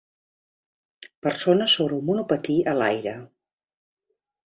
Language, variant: Catalan, Central